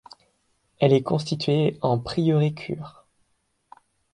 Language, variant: French, Français de métropole